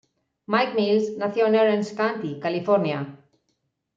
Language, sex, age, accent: Spanish, female, 40-49, España: Norte peninsular (Asturias, Castilla y León, Cantabria, País Vasco, Navarra, Aragón, La Rioja, Guadalajara, Cuenca)